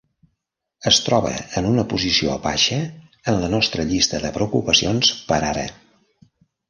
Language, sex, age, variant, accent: Catalan, male, 70-79, Central, central